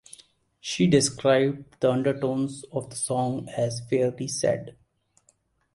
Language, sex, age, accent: English, male, 40-49, India and South Asia (India, Pakistan, Sri Lanka)